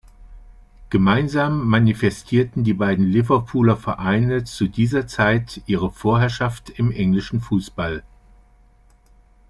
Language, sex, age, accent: German, male, 60-69, Deutschland Deutsch